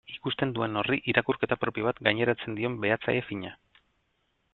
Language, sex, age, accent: Basque, male, 30-39, Mendebalekoa (Araba, Bizkaia, Gipuzkoako mendebaleko herri batzuk)